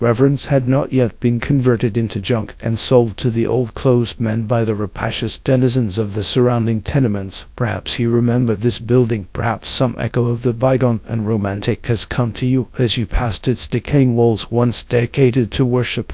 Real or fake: fake